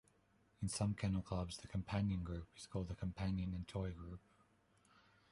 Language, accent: English, Australian English